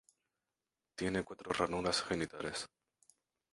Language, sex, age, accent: Spanish, male, 19-29, España: Islas Canarias